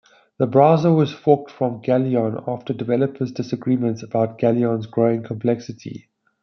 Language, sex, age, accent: English, male, 40-49, Southern African (South Africa, Zimbabwe, Namibia)